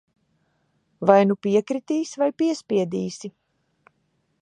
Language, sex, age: Latvian, female, 40-49